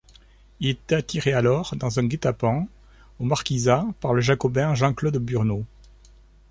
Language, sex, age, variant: French, male, 50-59, Français de métropole